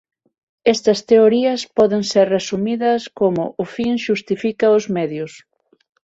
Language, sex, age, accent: Galician, female, 30-39, Normativo (estándar); Neofalante